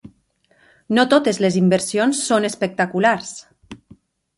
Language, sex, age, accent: Catalan, female, 30-39, valencià